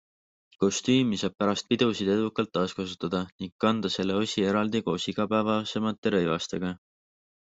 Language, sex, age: Estonian, male, 19-29